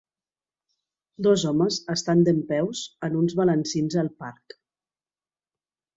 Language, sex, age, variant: Catalan, female, 40-49, Central